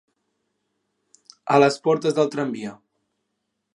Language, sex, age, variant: Catalan, male, 19-29, Central